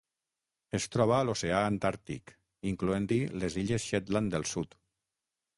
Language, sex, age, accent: Catalan, male, 40-49, valencià